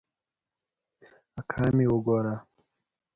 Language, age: Pashto, under 19